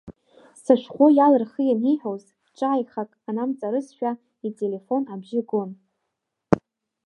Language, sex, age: Abkhazian, female, 19-29